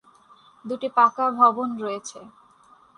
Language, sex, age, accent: Bengali, female, 19-29, Native